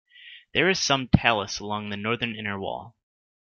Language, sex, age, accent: English, male, 30-39, United States English